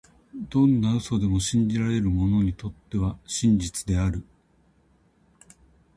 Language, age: Japanese, 50-59